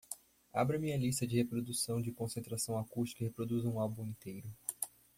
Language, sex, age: Portuguese, male, 19-29